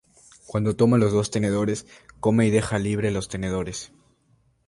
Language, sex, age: Spanish, male, 19-29